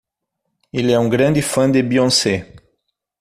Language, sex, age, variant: Portuguese, male, 40-49, Portuguese (Brasil)